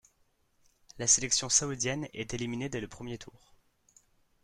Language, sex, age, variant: French, male, 19-29, Français de métropole